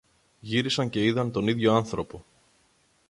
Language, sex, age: Greek, male, 30-39